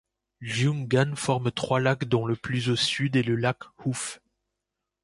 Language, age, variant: French, 40-49, Français de métropole